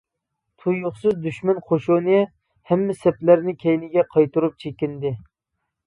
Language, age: Uyghur, 19-29